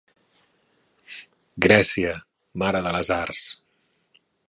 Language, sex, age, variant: Catalan, male, 40-49, Central